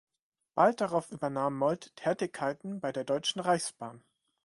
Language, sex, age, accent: German, male, 19-29, Deutschland Deutsch